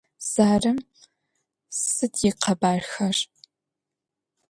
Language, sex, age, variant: Adyghe, female, 19-29, Адыгабзэ (Кирил, пстэумэ зэдыряе)